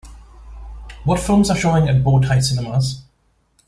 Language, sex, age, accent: English, male, 40-49, United States English